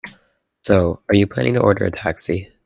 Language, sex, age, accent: English, male, under 19, United States English